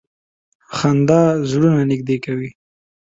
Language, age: Pashto, 19-29